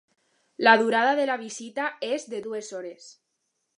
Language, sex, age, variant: Catalan, female, under 19, Alacantí